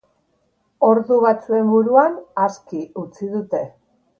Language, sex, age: Basque, female, 60-69